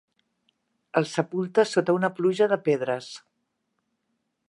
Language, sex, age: Catalan, female, 60-69